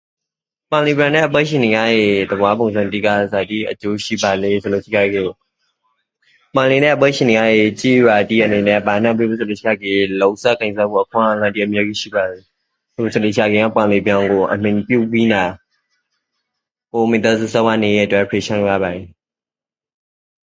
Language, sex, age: Rakhine, female, 19-29